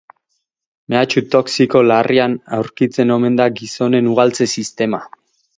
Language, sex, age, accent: Basque, male, 30-39, Erdialdekoa edo Nafarra (Gipuzkoa, Nafarroa)